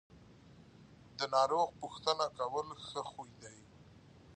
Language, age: Pashto, 30-39